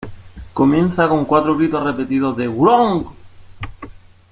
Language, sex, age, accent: Spanish, male, 40-49, España: Sur peninsular (Andalucia, Extremadura, Murcia)